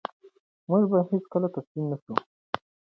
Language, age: Pashto, 19-29